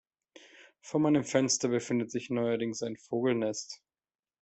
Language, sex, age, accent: German, male, 30-39, Deutschland Deutsch